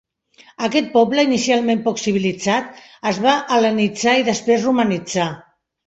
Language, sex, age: Catalan, female, 60-69